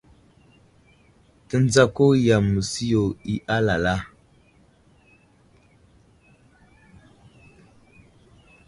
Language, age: Wuzlam, 19-29